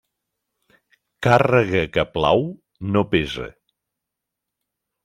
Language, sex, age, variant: Catalan, male, 60-69, Central